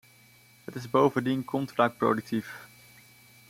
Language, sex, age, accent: Dutch, male, 19-29, Nederlands Nederlands